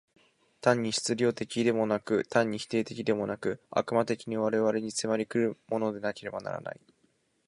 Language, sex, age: Japanese, male, 19-29